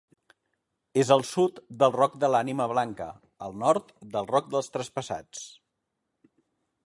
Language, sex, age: Catalan, male, 40-49